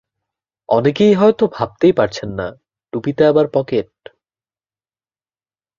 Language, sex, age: Bengali, male, under 19